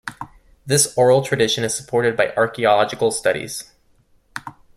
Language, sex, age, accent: English, male, 19-29, United States English